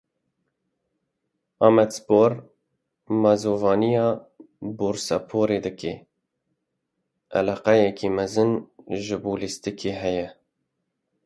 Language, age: Kurdish, 30-39